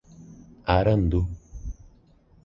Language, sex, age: Portuguese, male, 19-29